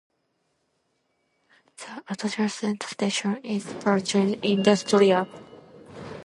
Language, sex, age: English, female, 19-29